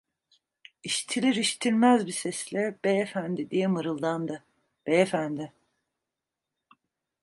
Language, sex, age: Turkish, female, 40-49